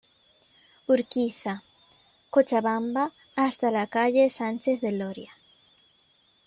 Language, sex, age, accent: Spanish, female, under 19, España: Centro-Sur peninsular (Madrid, Toledo, Castilla-La Mancha)